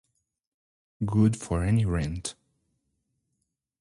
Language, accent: English, Brazilian